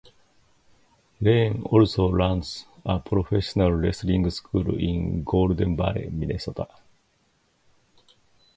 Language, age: English, 50-59